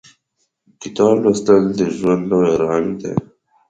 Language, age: Pashto, 19-29